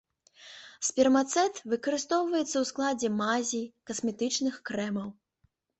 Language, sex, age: Belarusian, female, under 19